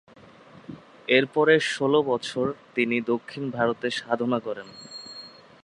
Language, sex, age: Bengali, male, 19-29